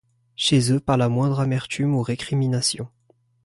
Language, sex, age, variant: French, male, 19-29, Français du nord de l'Afrique